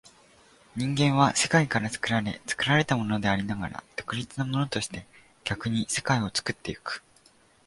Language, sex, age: Japanese, male, 19-29